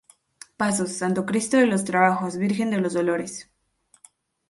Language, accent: Spanish, México